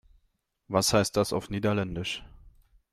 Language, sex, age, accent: German, male, 19-29, Deutschland Deutsch